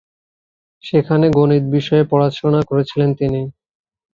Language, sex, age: Bengali, male, 19-29